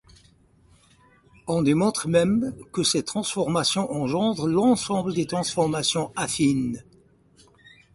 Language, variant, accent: French, Français du nord de l'Afrique, Français du Maroc